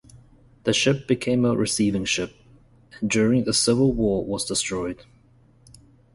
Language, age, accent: English, 19-29, New Zealand English